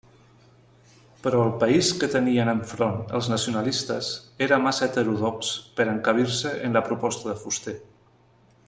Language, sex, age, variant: Catalan, male, 40-49, Central